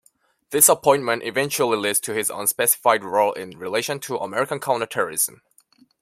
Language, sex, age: English, male, 19-29